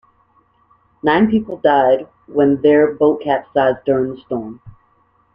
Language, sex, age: English, female, 19-29